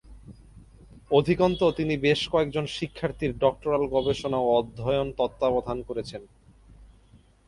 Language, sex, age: Bengali, male, 19-29